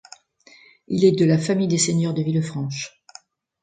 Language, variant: French, Français de métropole